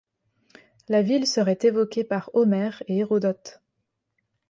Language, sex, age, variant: French, female, 19-29, Français de métropole